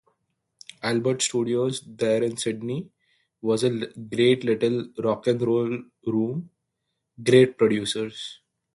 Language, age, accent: English, 19-29, India and South Asia (India, Pakistan, Sri Lanka)